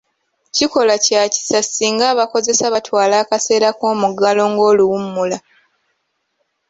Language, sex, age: Ganda, female, 19-29